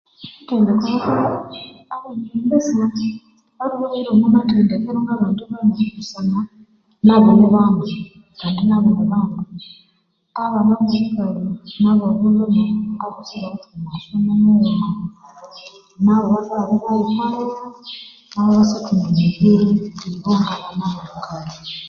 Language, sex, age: Konzo, female, 30-39